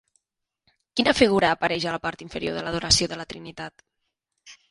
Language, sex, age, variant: Catalan, female, 19-29, Nord-Occidental